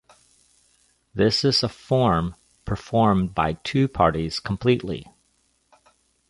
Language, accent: English, United States English